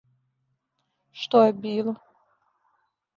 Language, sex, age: Serbian, female, 19-29